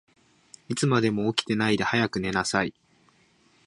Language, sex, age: Japanese, male, 19-29